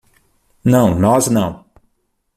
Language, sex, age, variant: Portuguese, male, 40-49, Portuguese (Brasil)